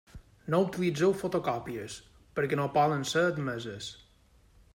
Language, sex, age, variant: Catalan, male, 40-49, Balear